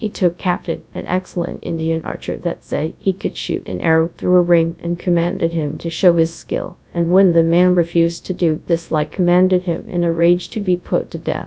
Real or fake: fake